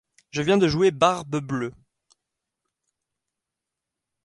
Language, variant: French, Français de métropole